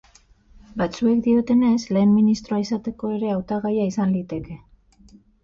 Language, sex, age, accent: Basque, female, 40-49, Mendebalekoa (Araba, Bizkaia, Gipuzkoako mendebaleko herri batzuk); Batua